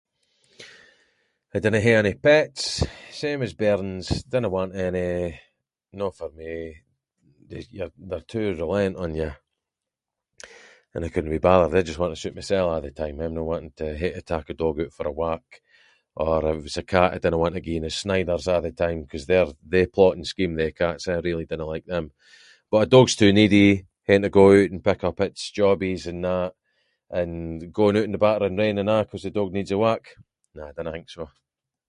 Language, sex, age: Scots, male, 30-39